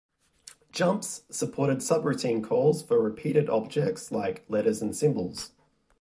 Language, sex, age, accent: English, male, 30-39, Australian English